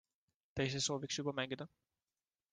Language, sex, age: Estonian, male, 19-29